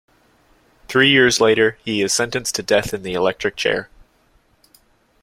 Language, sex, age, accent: English, male, 19-29, United States English